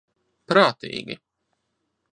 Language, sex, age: Latvian, male, 30-39